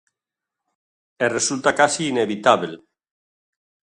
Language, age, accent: Galician, 60-69, Oriental (común en zona oriental)